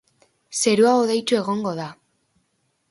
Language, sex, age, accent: Basque, female, under 19, Erdialdekoa edo Nafarra (Gipuzkoa, Nafarroa)